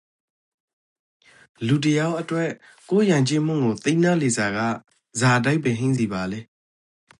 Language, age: Rakhine, 30-39